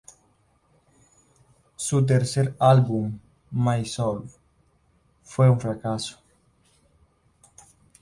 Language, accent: Spanish, España: Norte peninsular (Asturias, Castilla y León, Cantabria, País Vasco, Navarra, Aragón, La Rioja, Guadalajara, Cuenca)